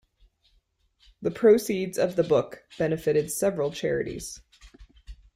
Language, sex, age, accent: English, female, 30-39, United States English